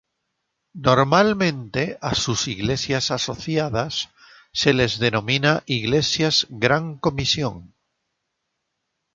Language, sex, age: Spanish, female, 70-79